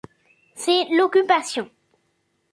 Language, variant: French, Français de métropole